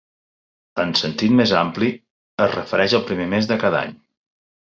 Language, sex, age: Catalan, male, 40-49